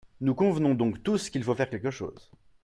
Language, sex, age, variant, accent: French, male, 30-39, Français d'Europe, Français de Suisse